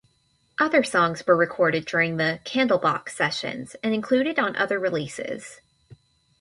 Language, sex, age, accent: English, female, under 19, United States English